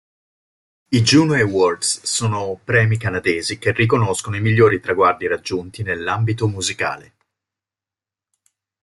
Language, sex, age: Italian, male, 40-49